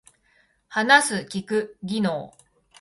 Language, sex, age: Japanese, female, 40-49